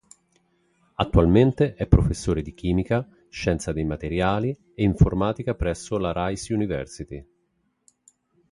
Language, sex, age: Italian, male, 40-49